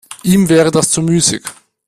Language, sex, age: German, male, under 19